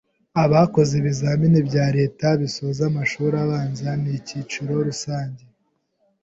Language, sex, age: Kinyarwanda, male, 19-29